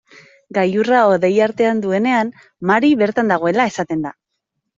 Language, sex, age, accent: Basque, female, 30-39, Mendebalekoa (Araba, Bizkaia, Gipuzkoako mendebaleko herri batzuk)